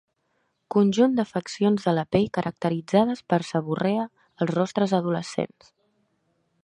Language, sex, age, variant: Catalan, female, 19-29, Central